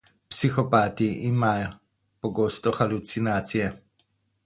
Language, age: Slovenian, 50-59